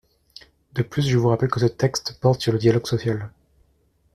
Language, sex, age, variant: French, male, 30-39, Français de métropole